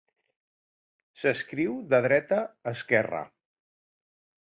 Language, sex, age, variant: Catalan, male, 60-69, Central